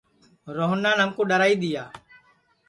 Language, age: Sansi, 19-29